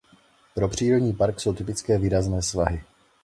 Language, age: Czech, 30-39